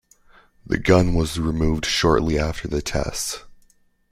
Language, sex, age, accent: English, male, 19-29, United States English